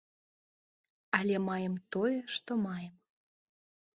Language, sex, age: Belarusian, female, 30-39